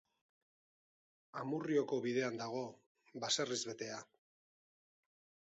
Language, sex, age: Basque, male, 50-59